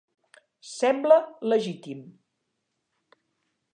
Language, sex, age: Catalan, female, 60-69